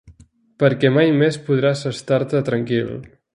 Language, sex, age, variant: Catalan, male, 30-39, Central